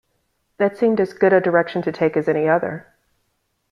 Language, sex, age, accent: English, female, 40-49, United States English